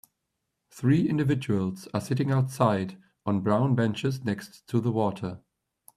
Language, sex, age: English, male, 30-39